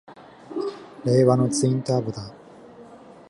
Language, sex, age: Japanese, male, 19-29